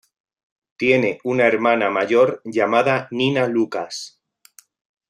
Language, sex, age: Spanish, male, 40-49